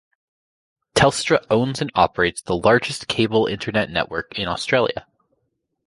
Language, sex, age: English, female, 19-29